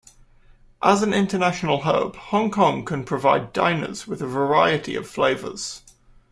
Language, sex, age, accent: English, male, 19-29, England English